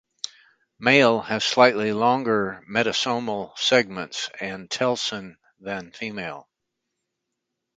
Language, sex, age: English, male, 60-69